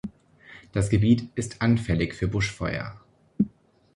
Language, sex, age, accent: German, male, 19-29, Deutschland Deutsch